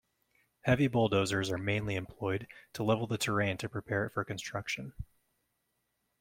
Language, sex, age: English, male, 30-39